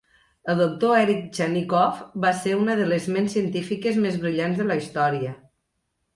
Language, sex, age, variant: Catalan, female, 40-49, Nord-Occidental